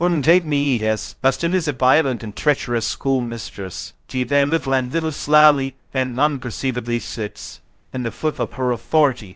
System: TTS, VITS